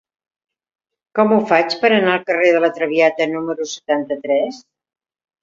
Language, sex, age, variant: Catalan, female, 70-79, Central